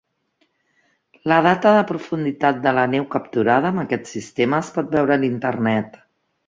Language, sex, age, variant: Catalan, female, 40-49, Central